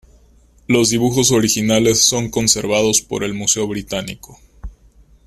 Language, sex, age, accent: Spanish, male, 19-29, México